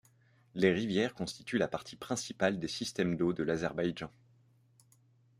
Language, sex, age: French, male, 30-39